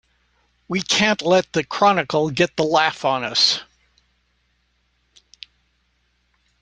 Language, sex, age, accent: English, male, 70-79, United States English